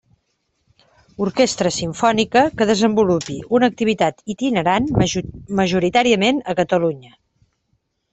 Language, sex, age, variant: Catalan, female, 40-49, Central